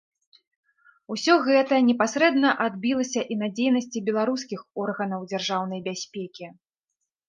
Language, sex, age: Belarusian, female, 30-39